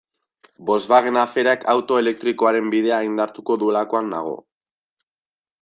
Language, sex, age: Basque, male, 19-29